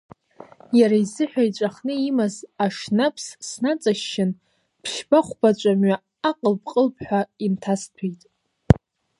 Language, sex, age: Abkhazian, female, 19-29